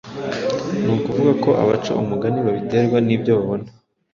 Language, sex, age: Kinyarwanda, male, 19-29